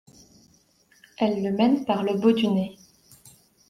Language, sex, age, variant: French, female, 19-29, Français de métropole